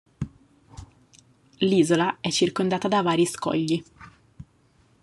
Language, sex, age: Italian, female, 30-39